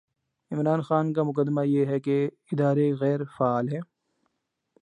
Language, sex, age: Urdu, male, 19-29